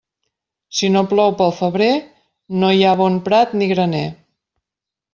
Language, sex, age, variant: Catalan, female, 50-59, Central